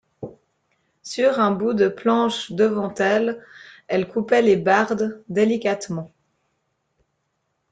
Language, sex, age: French, female, 30-39